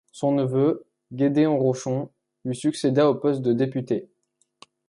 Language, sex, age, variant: French, male, under 19, Français de métropole